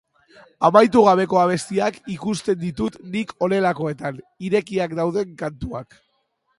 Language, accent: Basque, Mendebalekoa (Araba, Bizkaia, Gipuzkoako mendebaleko herri batzuk)